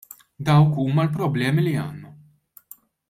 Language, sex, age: Maltese, male, 30-39